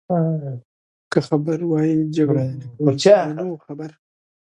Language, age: Pashto, 30-39